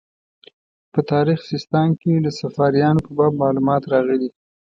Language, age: Pashto, 19-29